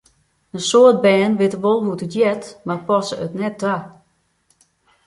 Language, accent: Western Frisian, Wâldfrysk